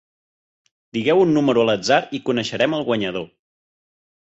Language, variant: Catalan, Central